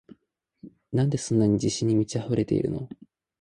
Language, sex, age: Japanese, male, 19-29